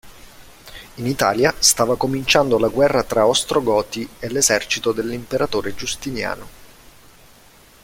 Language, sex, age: Italian, male, 30-39